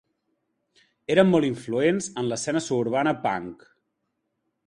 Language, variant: Catalan, Central